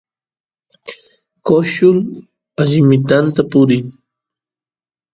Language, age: Santiago del Estero Quichua, 40-49